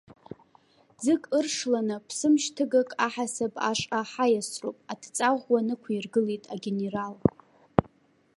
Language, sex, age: Abkhazian, female, under 19